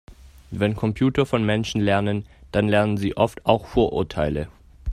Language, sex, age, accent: German, male, under 19, Deutschland Deutsch